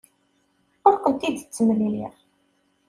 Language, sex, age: Kabyle, female, 19-29